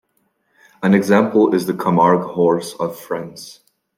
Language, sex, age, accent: English, male, 19-29, United States English